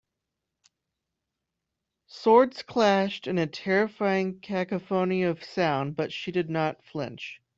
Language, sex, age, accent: English, male, 19-29, United States English